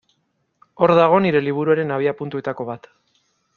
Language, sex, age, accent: Basque, male, 19-29, Mendebalekoa (Araba, Bizkaia, Gipuzkoako mendebaleko herri batzuk)